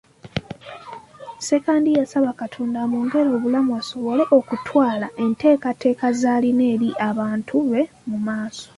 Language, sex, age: Ganda, female, 19-29